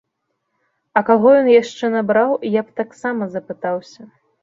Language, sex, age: Belarusian, female, 19-29